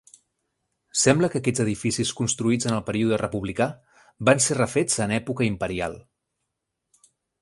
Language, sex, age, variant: Catalan, male, 30-39, Central